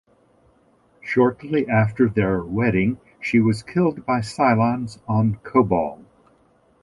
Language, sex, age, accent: English, male, 60-69, United States English